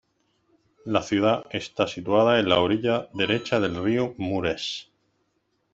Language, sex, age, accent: Spanish, male, 40-49, España: Sur peninsular (Andalucia, Extremadura, Murcia)